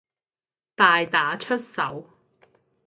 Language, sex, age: Cantonese, female, 19-29